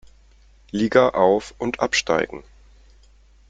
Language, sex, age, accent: German, male, 30-39, Deutschland Deutsch